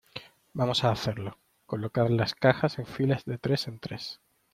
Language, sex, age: Spanish, male, 19-29